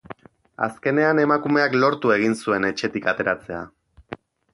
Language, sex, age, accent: Basque, male, 30-39, Erdialdekoa edo Nafarra (Gipuzkoa, Nafarroa)